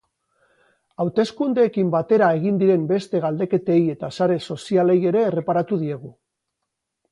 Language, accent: Basque, Mendebalekoa (Araba, Bizkaia, Gipuzkoako mendebaleko herri batzuk)